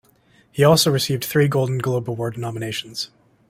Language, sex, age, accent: English, male, 19-29, Canadian English